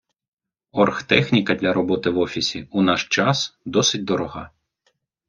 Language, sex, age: Ukrainian, male, 30-39